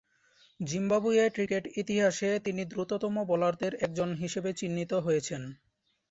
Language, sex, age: Bengali, male, 19-29